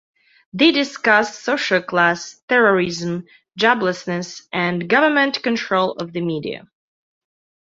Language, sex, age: English, female, 30-39